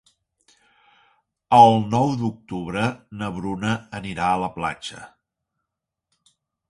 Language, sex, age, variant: Catalan, male, 40-49, Central